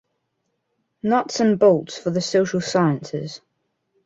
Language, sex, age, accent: English, male, under 19, England English